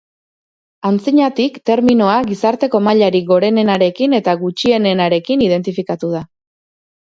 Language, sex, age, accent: Basque, female, 30-39, Erdialdekoa edo Nafarra (Gipuzkoa, Nafarroa)